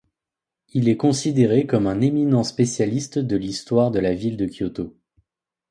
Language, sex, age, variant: French, male, 19-29, Français de métropole